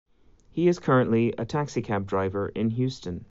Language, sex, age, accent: English, male, 30-39, Canadian English